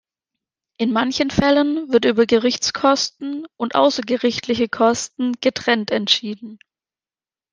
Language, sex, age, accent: German, female, 19-29, Deutschland Deutsch